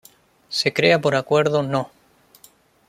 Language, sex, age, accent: Spanish, male, 19-29, Rioplatense: Argentina, Uruguay, este de Bolivia, Paraguay